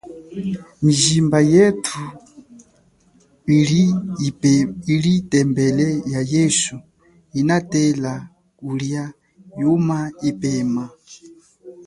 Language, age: Chokwe, 40-49